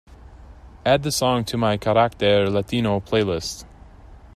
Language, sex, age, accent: English, male, 19-29, United States English